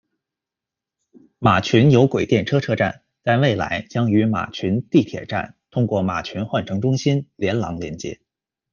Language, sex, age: Chinese, male, 19-29